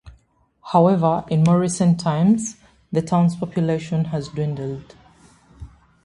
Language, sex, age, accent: English, female, 30-39, England English